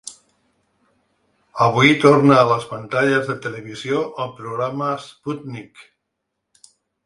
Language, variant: Catalan, Central